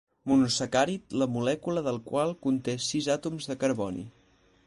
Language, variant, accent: Catalan, Central, central